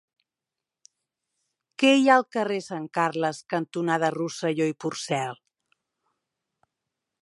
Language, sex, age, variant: Catalan, female, 40-49, Central